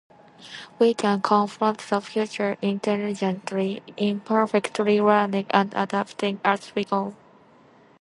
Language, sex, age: English, female, 19-29